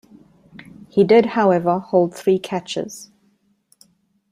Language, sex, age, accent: English, female, 30-39, Southern African (South Africa, Zimbabwe, Namibia)